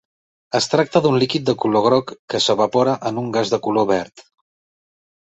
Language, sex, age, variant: Catalan, male, 30-39, Central